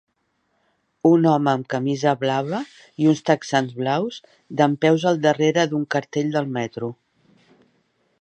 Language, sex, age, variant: Catalan, female, 60-69, Central